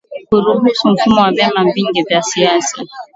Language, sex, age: Swahili, female, 19-29